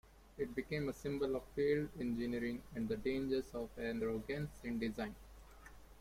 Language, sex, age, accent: English, male, 19-29, India and South Asia (India, Pakistan, Sri Lanka)